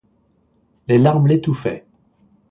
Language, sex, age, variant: French, male, 50-59, Français de métropole